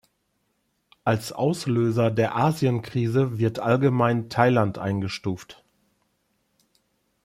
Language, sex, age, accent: German, male, 50-59, Deutschland Deutsch